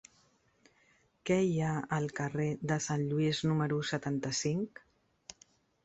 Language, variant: Catalan, Central